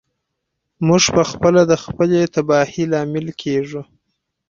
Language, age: Pashto, 19-29